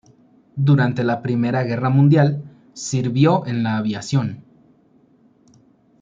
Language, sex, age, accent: Spanish, male, 19-29, México